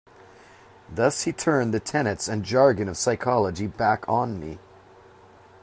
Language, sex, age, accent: English, male, 40-49, United States English